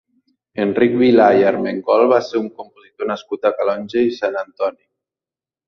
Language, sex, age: Catalan, male, under 19